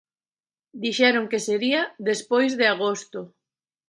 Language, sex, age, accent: Galician, female, 40-49, Atlántico (seseo e gheada)